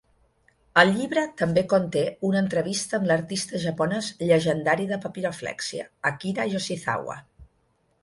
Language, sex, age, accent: Catalan, female, 40-49, balear; central